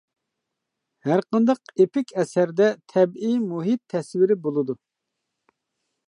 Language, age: Uyghur, 40-49